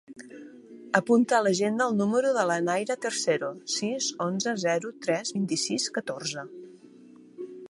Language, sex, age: Catalan, female, 40-49